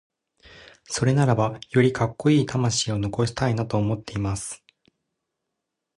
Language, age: Japanese, 19-29